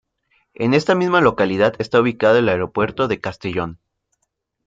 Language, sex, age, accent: Spanish, male, 19-29, México